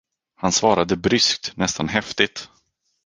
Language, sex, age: Swedish, male, 19-29